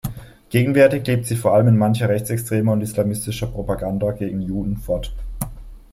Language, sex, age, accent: German, male, 19-29, Deutschland Deutsch